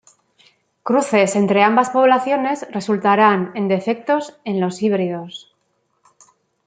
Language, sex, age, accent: Spanish, female, 40-49, España: Norte peninsular (Asturias, Castilla y León, Cantabria, País Vasco, Navarra, Aragón, La Rioja, Guadalajara, Cuenca)